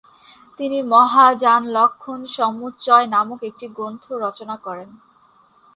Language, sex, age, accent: Bengali, female, 19-29, Native